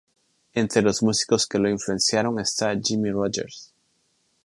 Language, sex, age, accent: Spanish, male, 40-49, América central